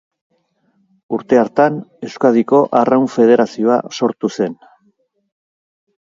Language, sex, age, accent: Basque, male, 50-59, Erdialdekoa edo Nafarra (Gipuzkoa, Nafarroa)